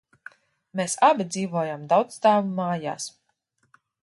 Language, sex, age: Latvian, female, 30-39